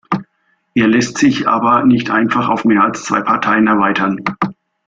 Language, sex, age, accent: German, male, 40-49, Deutschland Deutsch